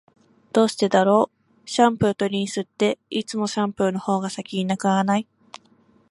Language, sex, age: Japanese, female, under 19